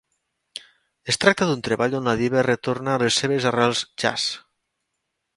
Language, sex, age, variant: Catalan, male, 30-39, Nord-Occidental